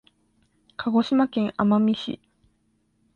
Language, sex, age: Japanese, female, under 19